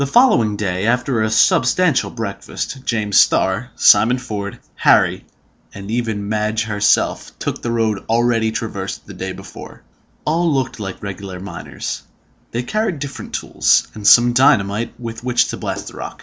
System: none